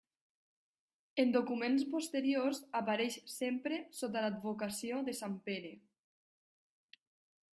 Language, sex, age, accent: Catalan, female, 19-29, valencià